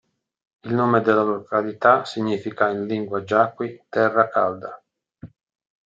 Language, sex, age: Italian, male, 50-59